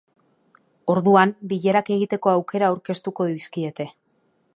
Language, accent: Basque, Mendebalekoa (Araba, Bizkaia, Gipuzkoako mendebaleko herri batzuk)